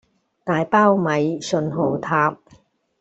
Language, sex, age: Cantonese, female, 70-79